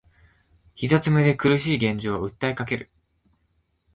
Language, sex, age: Japanese, male, 19-29